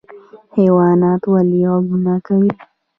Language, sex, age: Pashto, female, 19-29